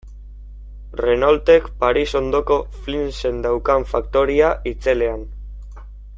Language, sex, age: Basque, male, 19-29